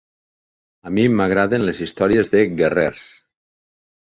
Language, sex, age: Catalan, male, 60-69